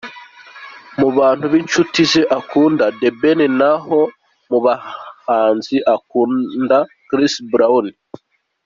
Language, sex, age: Kinyarwanda, male, 19-29